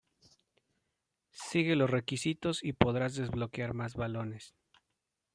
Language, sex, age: Spanish, male, 30-39